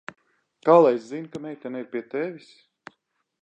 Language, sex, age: Latvian, male, 40-49